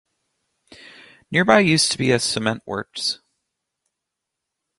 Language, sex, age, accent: English, male, 19-29, United States English